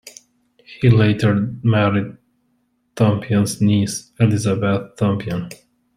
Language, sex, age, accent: English, male, 30-39, United States English